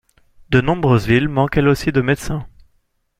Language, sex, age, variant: French, male, 19-29, Français de métropole